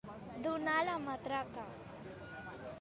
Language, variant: Catalan, Nord-Occidental